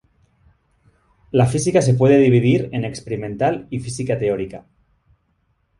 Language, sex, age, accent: Spanish, male, 30-39, España: Norte peninsular (Asturias, Castilla y León, Cantabria, País Vasco, Navarra, Aragón, La Rioja, Guadalajara, Cuenca)